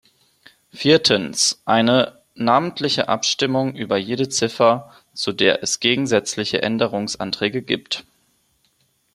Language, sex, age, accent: German, male, 19-29, Deutschland Deutsch